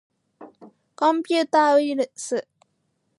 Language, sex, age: Japanese, female, 19-29